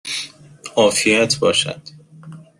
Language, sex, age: Persian, male, 19-29